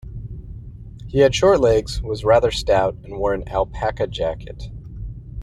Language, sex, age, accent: English, male, 30-39, United States English